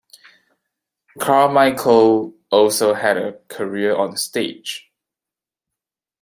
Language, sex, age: English, male, 19-29